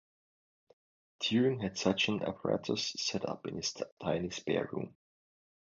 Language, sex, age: English, male, 19-29